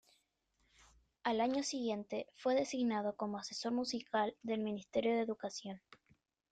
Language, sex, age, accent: Spanish, female, under 19, Chileno: Chile, Cuyo